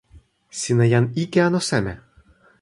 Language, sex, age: Toki Pona, male, 19-29